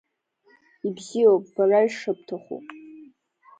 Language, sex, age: Abkhazian, female, under 19